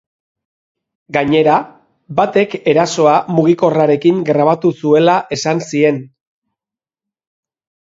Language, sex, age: Basque, male, 50-59